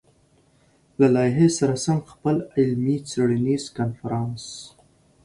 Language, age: Pashto, 19-29